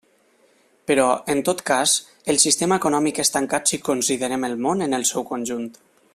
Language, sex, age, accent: Catalan, male, 19-29, valencià